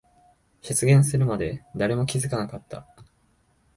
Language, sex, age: Japanese, male, 19-29